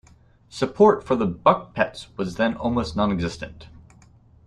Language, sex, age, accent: English, male, 30-39, United States English